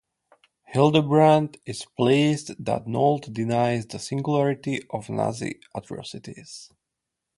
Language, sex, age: English, male, 30-39